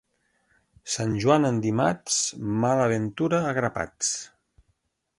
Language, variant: Catalan, Nord-Occidental